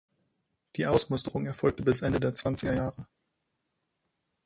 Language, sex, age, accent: German, female, 19-29, Deutschland Deutsch